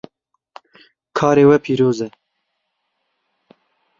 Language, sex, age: Kurdish, male, 19-29